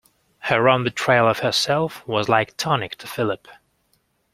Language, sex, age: English, male, 19-29